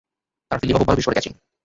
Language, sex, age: Bengali, male, 19-29